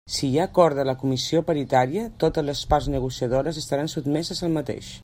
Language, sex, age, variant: Catalan, female, 40-49, Central